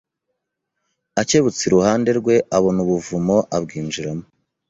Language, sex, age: Kinyarwanda, male, 19-29